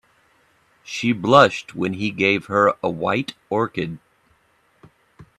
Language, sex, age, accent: English, male, 40-49, United States English